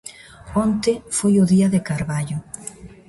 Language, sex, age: Galician, female, 60-69